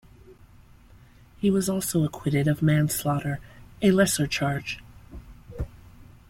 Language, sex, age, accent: English, female, 40-49, United States English